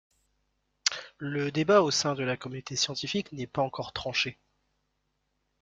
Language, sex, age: French, male, 19-29